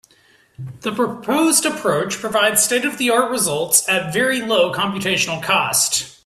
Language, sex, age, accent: English, male, 19-29, United States English